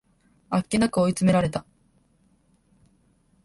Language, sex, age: Japanese, female, under 19